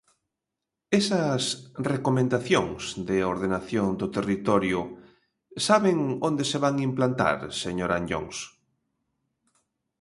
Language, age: Galician, 50-59